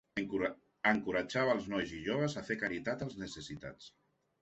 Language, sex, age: Catalan, male, 50-59